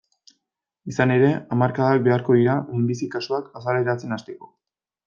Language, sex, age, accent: Basque, male, 19-29, Erdialdekoa edo Nafarra (Gipuzkoa, Nafarroa)